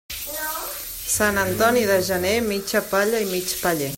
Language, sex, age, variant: Catalan, female, 30-39, Central